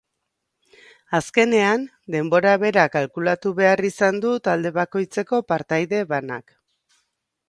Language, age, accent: Basque, 40-49, Mendebalekoa (Araba, Bizkaia, Gipuzkoako mendebaleko herri batzuk)